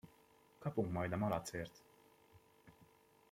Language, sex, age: Hungarian, male, 19-29